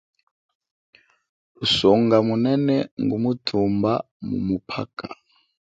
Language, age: Chokwe, 19-29